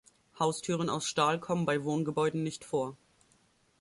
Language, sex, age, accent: German, female, 19-29, Deutschland Deutsch